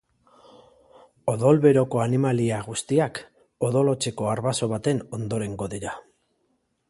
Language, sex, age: Basque, male, 40-49